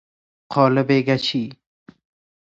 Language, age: Persian, 19-29